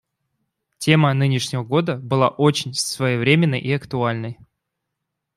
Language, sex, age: Russian, male, 19-29